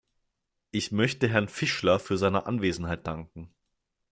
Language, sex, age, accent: German, male, 19-29, Deutschland Deutsch